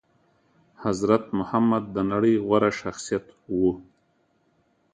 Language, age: Pashto, 50-59